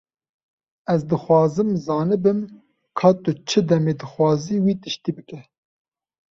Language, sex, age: Kurdish, male, 19-29